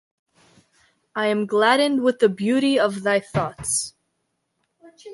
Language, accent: English, United States English